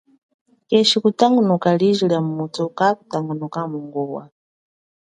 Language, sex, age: Chokwe, female, 40-49